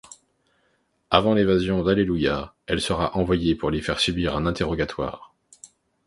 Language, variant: French, Français de métropole